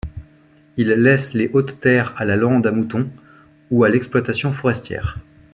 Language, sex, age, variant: French, male, 30-39, Français de métropole